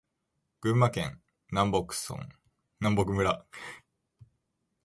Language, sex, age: Japanese, male, 19-29